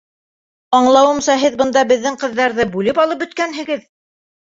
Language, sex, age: Bashkir, female, 19-29